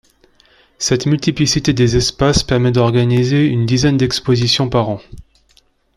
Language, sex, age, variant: French, male, 30-39, Français de métropole